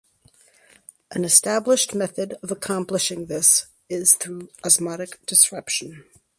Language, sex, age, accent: English, female, 60-69, United States English